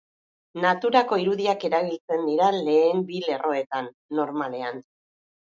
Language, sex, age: Basque, female, 40-49